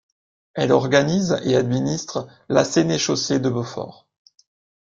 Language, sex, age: French, male, 19-29